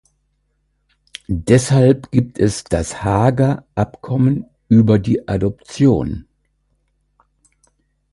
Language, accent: German, Deutschland Deutsch